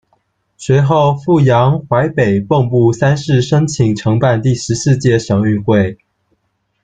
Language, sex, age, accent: Chinese, male, 19-29, 出生地：福建省